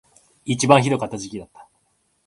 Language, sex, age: Japanese, male, 19-29